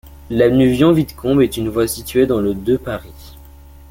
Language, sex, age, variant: French, male, under 19, Français de métropole